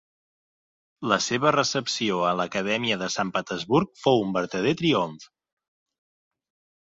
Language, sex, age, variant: Catalan, male, 30-39, Central